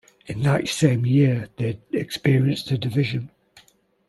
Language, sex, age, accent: English, male, 50-59, England English